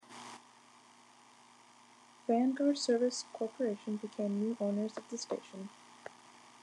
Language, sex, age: English, female, under 19